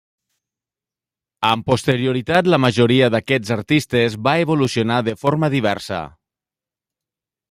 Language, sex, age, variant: Catalan, male, 40-49, Nord-Occidental